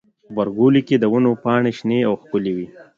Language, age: Pashto, 30-39